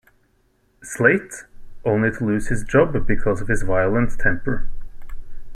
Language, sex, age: English, male, 19-29